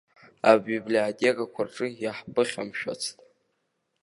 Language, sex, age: Abkhazian, male, under 19